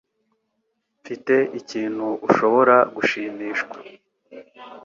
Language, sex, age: Kinyarwanda, male, 19-29